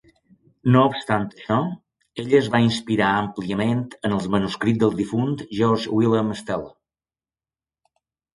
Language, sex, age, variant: Catalan, male, 60-69, Balear